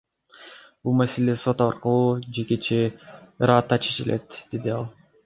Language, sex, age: Kyrgyz, male, under 19